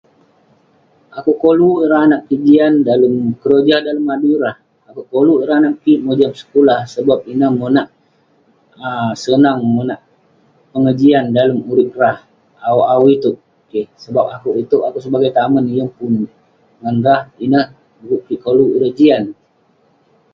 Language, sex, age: Western Penan, male, 19-29